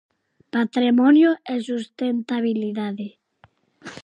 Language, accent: Galician, Normativo (estándar)